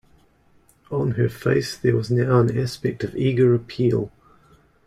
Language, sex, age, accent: English, male, 40-49, New Zealand English